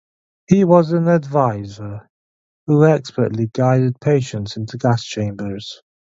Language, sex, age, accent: English, male, 19-29, England English